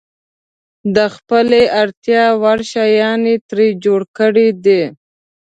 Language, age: Pashto, 19-29